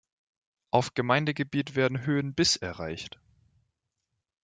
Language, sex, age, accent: German, male, 19-29, Deutschland Deutsch